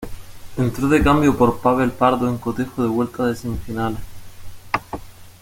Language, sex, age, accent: Spanish, male, 40-49, España: Sur peninsular (Andalucia, Extremadura, Murcia)